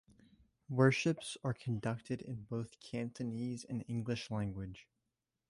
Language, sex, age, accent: English, male, under 19, United States English